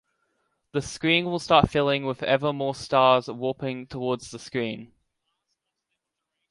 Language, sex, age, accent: English, male, under 19, Australian English